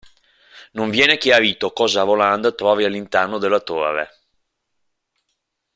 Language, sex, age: Italian, male, 30-39